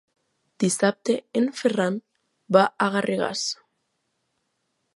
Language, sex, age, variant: Catalan, female, 19-29, Nord-Occidental